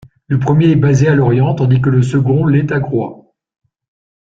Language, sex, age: French, male, 60-69